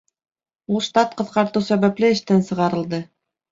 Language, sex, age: Bashkir, female, 30-39